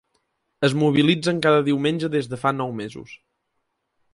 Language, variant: Catalan, Central